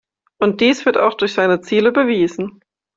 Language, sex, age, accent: German, female, 19-29, Deutschland Deutsch